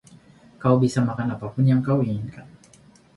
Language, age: Indonesian, 19-29